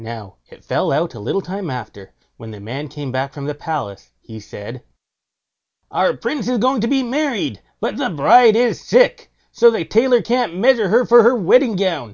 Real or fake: real